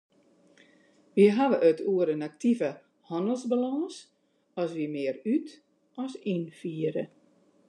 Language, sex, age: Western Frisian, female, 60-69